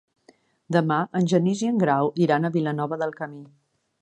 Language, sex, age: Catalan, female, 50-59